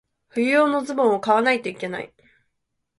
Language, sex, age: Japanese, female, 19-29